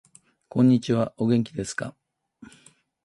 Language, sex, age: Japanese, male, 70-79